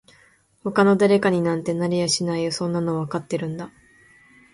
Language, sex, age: Japanese, female, 19-29